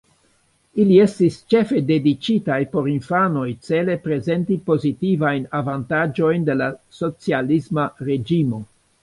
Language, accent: Esperanto, Internacia